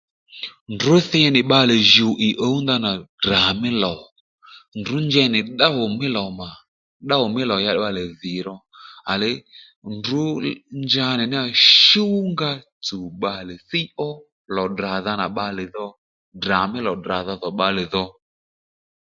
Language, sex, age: Lendu, male, 30-39